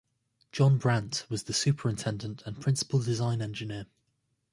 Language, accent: English, England English